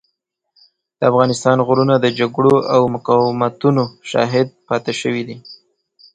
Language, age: Pashto, 19-29